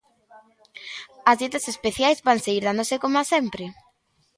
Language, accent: Galician, Normativo (estándar)